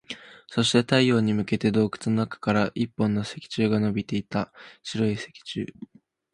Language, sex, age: Japanese, male, under 19